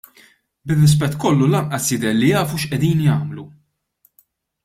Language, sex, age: Maltese, male, 30-39